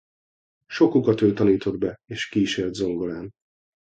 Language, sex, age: Hungarian, male, 40-49